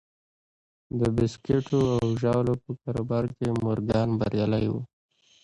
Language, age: Pashto, 19-29